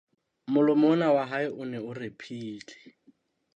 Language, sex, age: Southern Sotho, male, 30-39